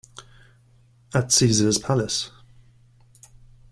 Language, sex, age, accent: English, male, 30-39, Southern African (South Africa, Zimbabwe, Namibia)